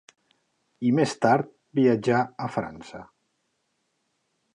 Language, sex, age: Catalan, male, 40-49